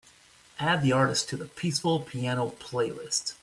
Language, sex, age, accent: English, male, 40-49, United States English